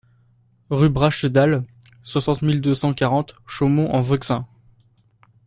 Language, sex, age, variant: French, male, under 19, Français de métropole